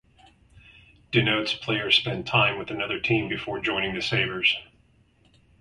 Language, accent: English, United States English